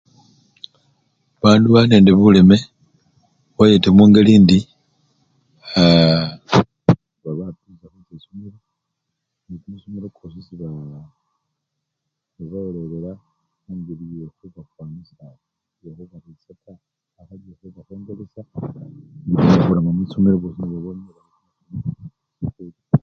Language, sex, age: Luyia, male, 60-69